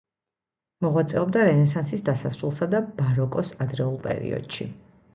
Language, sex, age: Georgian, female, 30-39